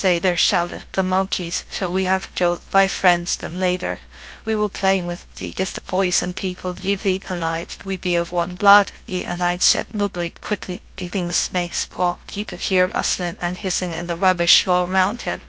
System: TTS, GlowTTS